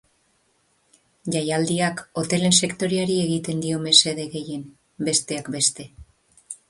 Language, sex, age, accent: Basque, female, 50-59, Mendebalekoa (Araba, Bizkaia, Gipuzkoako mendebaleko herri batzuk)